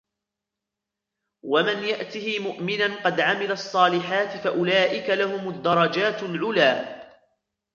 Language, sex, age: Arabic, male, 19-29